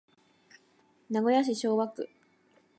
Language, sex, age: Japanese, female, 19-29